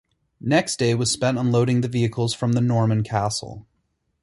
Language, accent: English, United States English